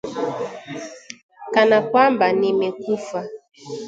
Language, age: Swahili, 19-29